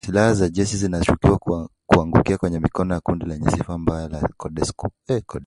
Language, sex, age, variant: Swahili, male, 19-29, Kiswahili cha Bara ya Kenya